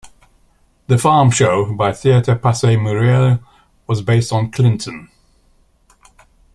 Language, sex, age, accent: English, male, 70-79, England English